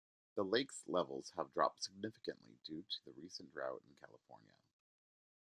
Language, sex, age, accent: English, male, 30-39, United States English